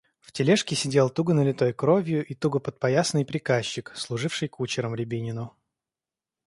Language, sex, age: Russian, male, 19-29